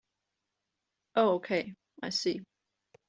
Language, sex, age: English, female, under 19